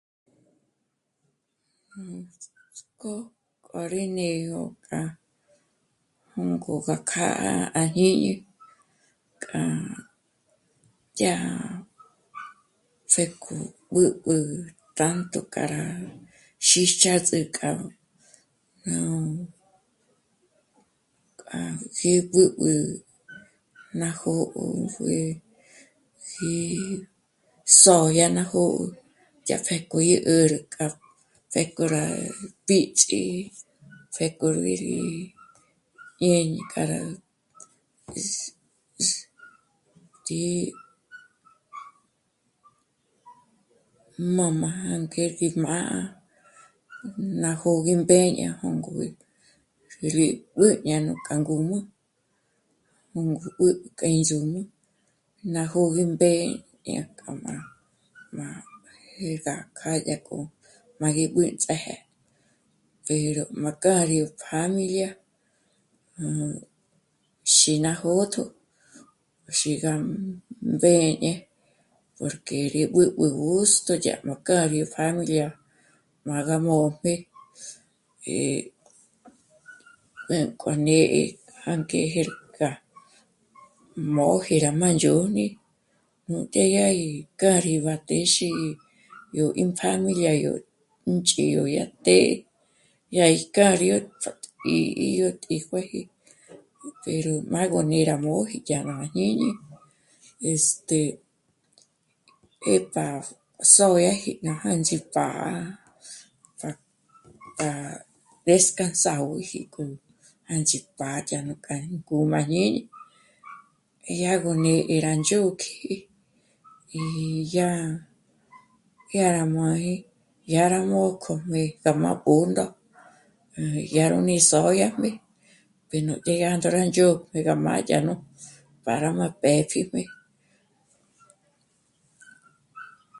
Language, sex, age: Michoacán Mazahua, female, 19-29